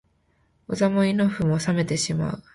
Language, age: Japanese, 19-29